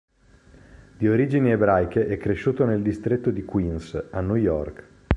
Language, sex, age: Italian, male, 30-39